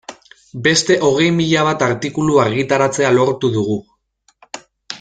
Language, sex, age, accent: Basque, male, 30-39, Mendebalekoa (Araba, Bizkaia, Gipuzkoako mendebaleko herri batzuk)